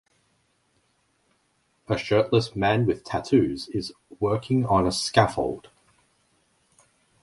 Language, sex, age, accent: English, male, 30-39, Australian English